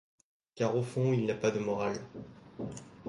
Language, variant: French, Français de métropole